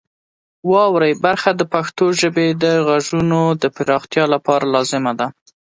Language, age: Pashto, 30-39